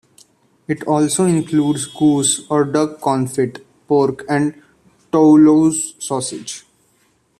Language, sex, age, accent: English, male, 50-59, India and South Asia (India, Pakistan, Sri Lanka)